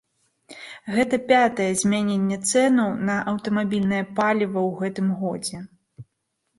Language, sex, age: Belarusian, female, 30-39